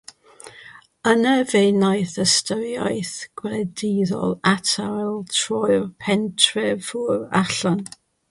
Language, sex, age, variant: Welsh, female, 60-69, South-Western Welsh